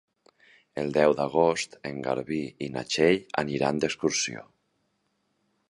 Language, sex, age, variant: Catalan, male, 40-49, Nord-Occidental